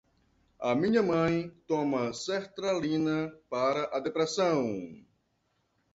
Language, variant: Portuguese, Portuguese (Brasil)